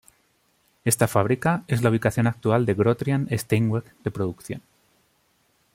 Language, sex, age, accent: Spanish, male, 30-39, España: Centro-Sur peninsular (Madrid, Toledo, Castilla-La Mancha)